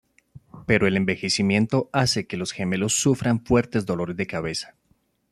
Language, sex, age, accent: Spanish, male, 30-39, Andino-Pacífico: Colombia, Perú, Ecuador, oeste de Bolivia y Venezuela andina